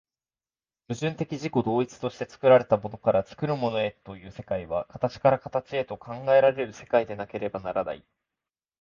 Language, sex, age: Japanese, male, 19-29